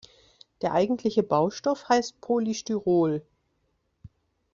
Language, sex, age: German, female, 30-39